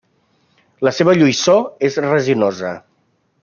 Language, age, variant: Catalan, 40-49, Central